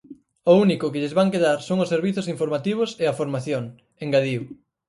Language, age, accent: Galician, 19-29, Atlántico (seseo e gheada)